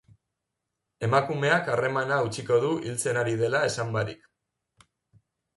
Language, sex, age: Basque, male, 19-29